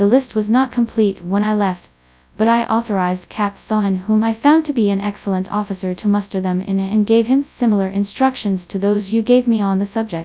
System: TTS, FastPitch